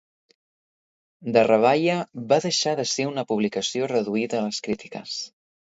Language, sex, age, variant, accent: Catalan, male, 19-29, Central, central